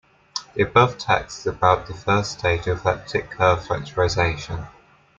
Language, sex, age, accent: English, male, under 19, England English